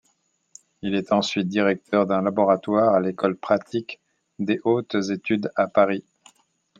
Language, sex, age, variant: French, male, 50-59, Français de métropole